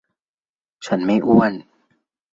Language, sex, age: Thai, male, 19-29